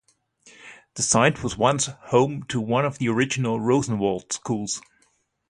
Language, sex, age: English, male, 30-39